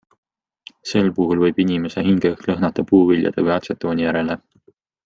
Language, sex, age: Estonian, male, 19-29